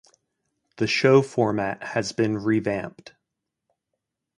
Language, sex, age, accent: English, male, 30-39, United States English